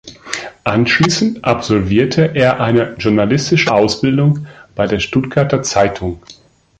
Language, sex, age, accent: German, male, 50-59, Deutschland Deutsch